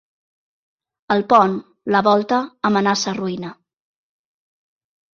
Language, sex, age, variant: Catalan, female, 40-49, Central